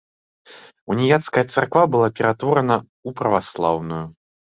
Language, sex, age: Belarusian, male, under 19